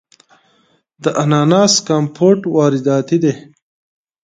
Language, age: Pashto, 30-39